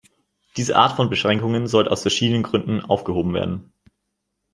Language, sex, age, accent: German, male, 19-29, Deutschland Deutsch